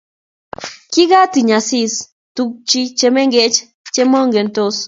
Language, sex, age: Kalenjin, female, 19-29